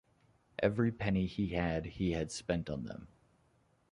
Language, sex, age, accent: English, male, 30-39, United States English